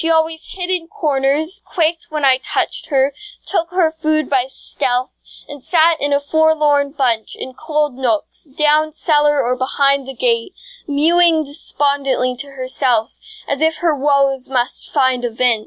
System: none